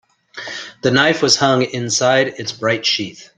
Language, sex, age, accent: English, male, 40-49, United States English